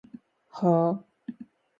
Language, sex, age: Japanese, female, under 19